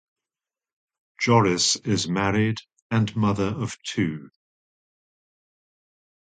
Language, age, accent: English, 70-79, England English